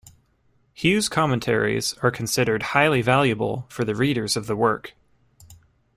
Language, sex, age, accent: English, male, 19-29, United States English